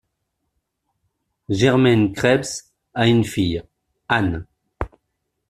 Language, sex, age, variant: French, male, 50-59, Français de métropole